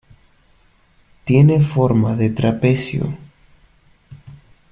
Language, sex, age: Spanish, male, under 19